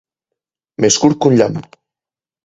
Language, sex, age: Catalan, male, 19-29